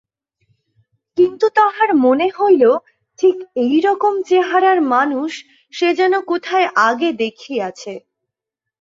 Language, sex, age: Bengali, female, 19-29